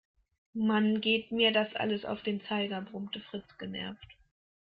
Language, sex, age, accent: German, female, 19-29, Deutschland Deutsch